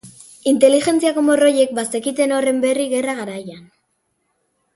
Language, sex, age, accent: Basque, female, under 19, Erdialdekoa edo Nafarra (Gipuzkoa, Nafarroa)